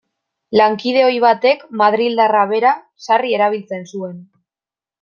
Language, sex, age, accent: Basque, female, 19-29, Mendebalekoa (Araba, Bizkaia, Gipuzkoako mendebaleko herri batzuk)